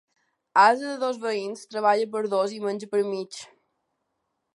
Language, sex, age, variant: Catalan, female, under 19, Balear